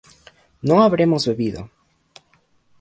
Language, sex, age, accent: Spanish, male, under 19, Andino-Pacífico: Colombia, Perú, Ecuador, oeste de Bolivia y Venezuela andina